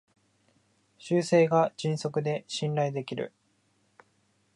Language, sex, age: Japanese, male, 19-29